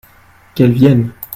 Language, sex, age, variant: French, male, 19-29, Français de métropole